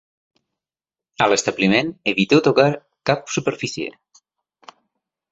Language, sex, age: Catalan, male, 40-49